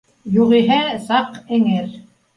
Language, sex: Bashkir, female